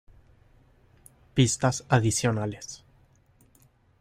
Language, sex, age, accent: Spanish, male, 19-29, América central